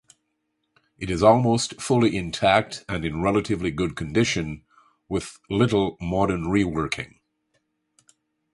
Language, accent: English, Canadian English